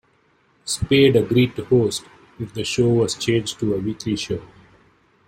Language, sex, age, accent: English, male, 40-49, India and South Asia (India, Pakistan, Sri Lanka)